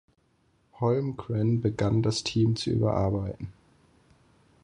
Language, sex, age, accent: German, male, 19-29, Deutschland Deutsch